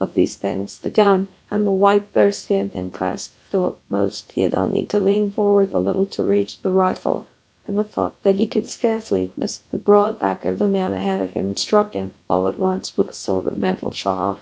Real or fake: fake